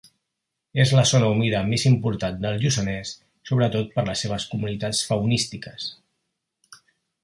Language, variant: Catalan, Central